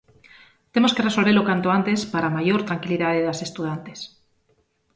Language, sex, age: Galician, female, 30-39